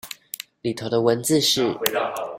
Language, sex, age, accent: Chinese, female, 19-29, 出生地：宜蘭縣